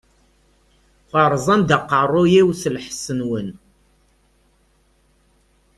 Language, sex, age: Kabyle, male, 30-39